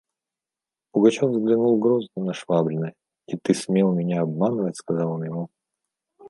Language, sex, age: Russian, male, 40-49